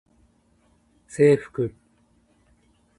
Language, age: Japanese, 50-59